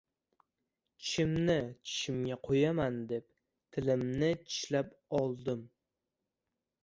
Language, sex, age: Uzbek, male, under 19